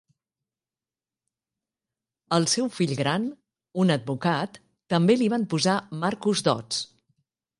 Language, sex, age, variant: Catalan, female, 50-59, Central